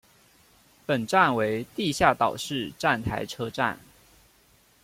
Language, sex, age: Chinese, male, 19-29